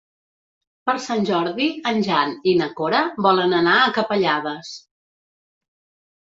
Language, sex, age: Catalan, female, 50-59